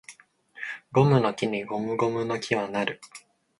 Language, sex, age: Japanese, male, 19-29